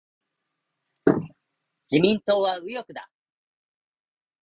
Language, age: Japanese, 19-29